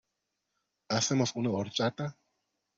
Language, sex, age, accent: Spanish, male, 19-29, México